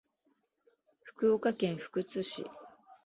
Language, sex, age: Japanese, female, 40-49